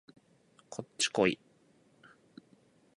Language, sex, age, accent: Japanese, male, 19-29, 東京